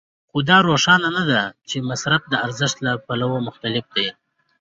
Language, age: Pashto, 19-29